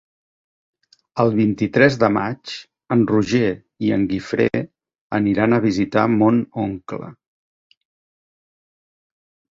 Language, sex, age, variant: Catalan, male, 50-59, Central